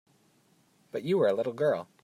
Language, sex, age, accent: English, male, 30-39, Canadian English